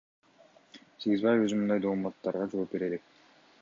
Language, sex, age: Kyrgyz, male, 19-29